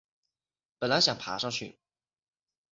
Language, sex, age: Chinese, male, under 19